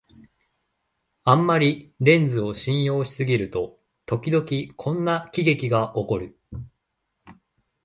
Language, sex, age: Japanese, male, 19-29